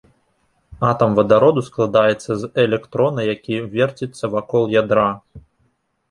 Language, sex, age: Belarusian, male, 19-29